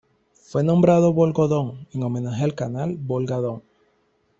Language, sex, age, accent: Spanish, male, 30-39, Caribe: Cuba, Venezuela, Puerto Rico, República Dominicana, Panamá, Colombia caribeña, México caribeño, Costa del golfo de México